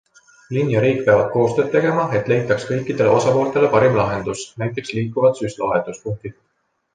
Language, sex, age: Estonian, male, 40-49